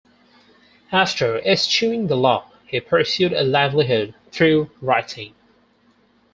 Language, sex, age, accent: English, male, 19-29, England English